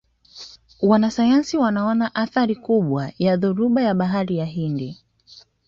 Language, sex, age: Swahili, female, 19-29